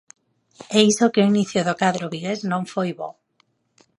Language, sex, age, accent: Galician, female, 30-39, Normativo (estándar)